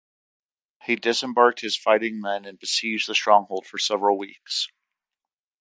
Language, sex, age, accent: English, male, 30-39, United States English